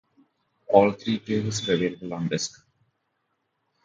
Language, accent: English, India and South Asia (India, Pakistan, Sri Lanka)